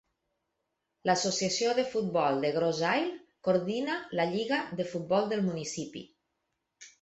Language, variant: Catalan, Nord-Occidental